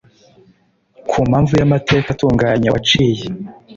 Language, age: Kinyarwanda, 19-29